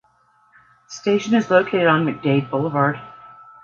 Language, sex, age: English, female, 50-59